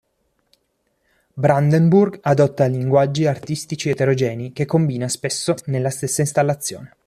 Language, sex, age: Italian, male, 19-29